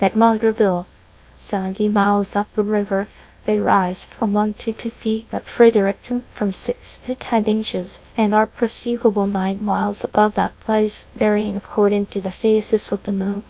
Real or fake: fake